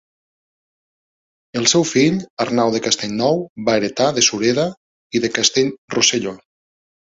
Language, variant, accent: Catalan, Nord-Occidental, Lleida